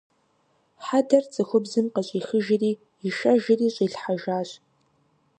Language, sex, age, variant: Kabardian, female, 19-29, Адыгэбзэ (Къэбэрдей, Кирил, псоми зэдай)